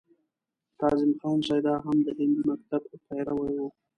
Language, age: Pashto, 19-29